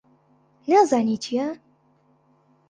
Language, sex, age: Central Kurdish, female, under 19